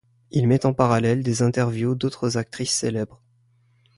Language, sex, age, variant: French, male, 19-29, Français du nord de l'Afrique